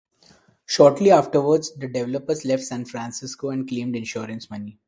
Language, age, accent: English, 19-29, India and South Asia (India, Pakistan, Sri Lanka)